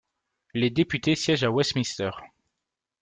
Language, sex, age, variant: French, male, 19-29, Français de métropole